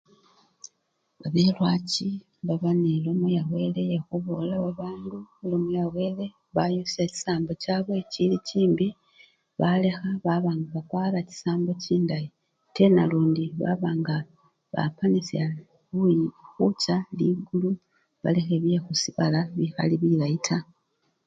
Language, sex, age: Luyia, female, 30-39